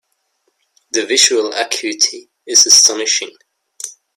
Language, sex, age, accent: English, male, 19-29, England English